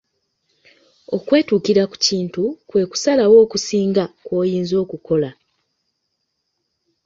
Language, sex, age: Ganda, female, 30-39